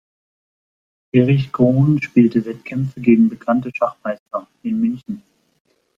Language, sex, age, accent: German, male, 30-39, Deutschland Deutsch